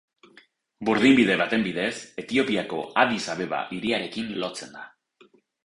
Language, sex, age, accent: Basque, male, 30-39, Mendebalekoa (Araba, Bizkaia, Gipuzkoako mendebaleko herri batzuk)